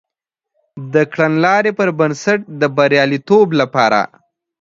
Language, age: Pashto, 19-29